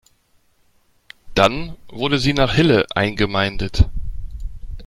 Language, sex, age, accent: German, male, 30-39, Deutschland Deutsch